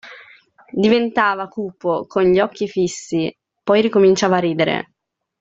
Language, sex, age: Italian, female, 19-29